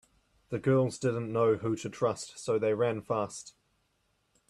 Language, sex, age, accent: English, male, 19-29, New Zealand English